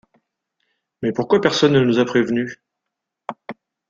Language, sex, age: French, male, 40-49